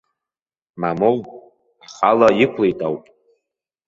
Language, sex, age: Abkhazian, male, under 19